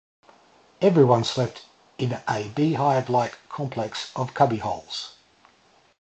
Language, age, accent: English, 50-59, Australian English